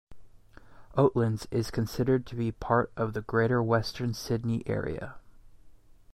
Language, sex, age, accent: English, male, 19-29, United States English